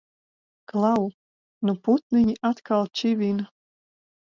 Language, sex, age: Latvian, female, 40-49